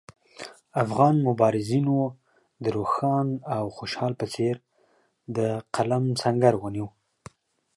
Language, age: Pashto, 19-29